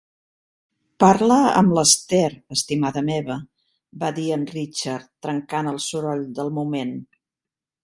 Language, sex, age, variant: Catalan, female, 60-69, Central